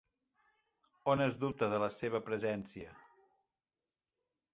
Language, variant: Catalan, Central